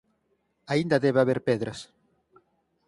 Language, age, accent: Galician, 50-59, Normativo (estándar)